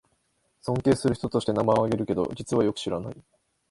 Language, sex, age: Japanese, male, 19-29